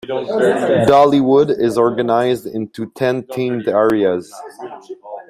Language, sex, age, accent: English, male, 30-39, Canadian English